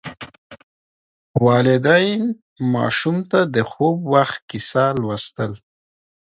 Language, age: Pashto, 40-49